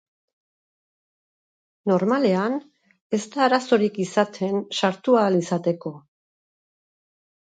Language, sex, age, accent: Basque, female, 50-59, Mendebalekoa (Araba, Bizkaia, Gipuzkoako mendebaleko herri batzuk)